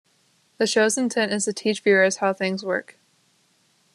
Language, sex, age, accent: English, female, under 19, United States English